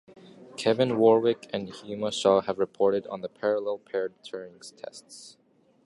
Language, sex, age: English, male, 19-29